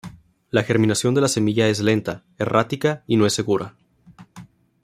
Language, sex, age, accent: Spanish, male, 19-29, México